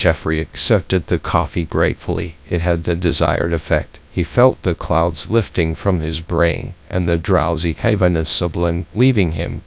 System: TTS, GradTTS